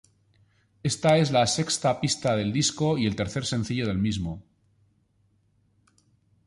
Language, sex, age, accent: Spanish, male, 50-59, España: Norte peninsular (Asturias, Castilla y León, Cantabria, País Vasco, Navarra, Aragón, La Rioja, Guadalajara, Cuenca)